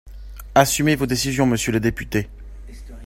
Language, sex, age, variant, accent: French, male, 19-29, Français d'Europe, Français de Suisse